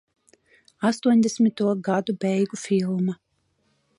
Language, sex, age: Latvian, female, 40-49